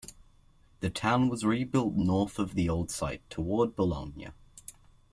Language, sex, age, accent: English, male, under 19, Australian English